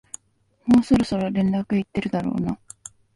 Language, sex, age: Japanese, female, 19-29